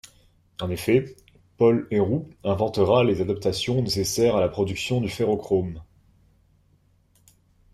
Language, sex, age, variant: French, male, 19-29, Français de métropole